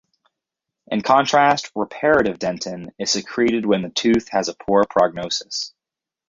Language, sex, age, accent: English, male, 19-29, United States English